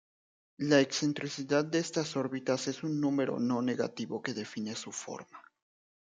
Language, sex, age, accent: Spanish, male, 19-29, México